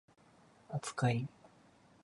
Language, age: Japanese, 30-39